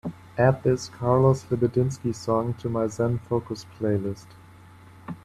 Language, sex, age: English, male, 19-29